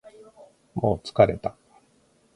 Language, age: Japanese, 50-59